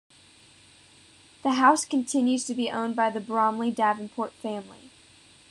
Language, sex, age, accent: English, female, under 19, United States English